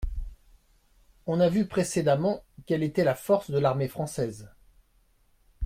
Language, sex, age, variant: French, male, 40-49, Français de métropole